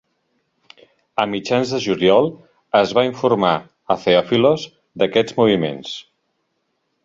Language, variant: Catalan, Central